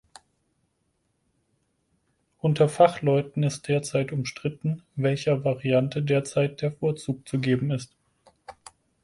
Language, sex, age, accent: German, male, 30-39, Deutschland Deutsch